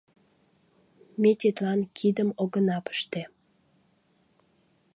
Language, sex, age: Mari, female, 19-29